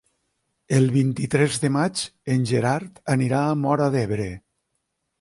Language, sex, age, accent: Catalan, male, 60-69, valencià